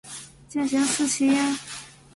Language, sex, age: Chinese, female, 19-29